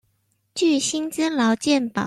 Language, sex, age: Chinese, female, 19-29